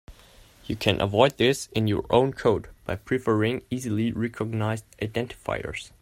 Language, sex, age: English, male, under 19